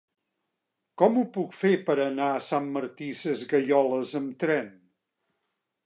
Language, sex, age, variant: Catalan, male, 70-79, Central